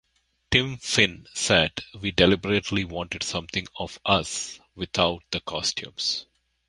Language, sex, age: English, male, 50-59